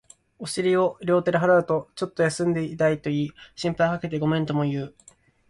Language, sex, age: Japanese, male, 19-29